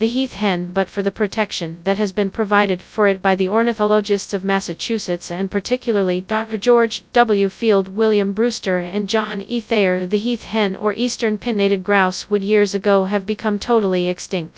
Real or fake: fake